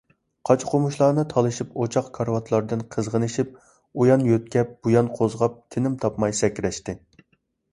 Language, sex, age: Uyghur, male, 19-29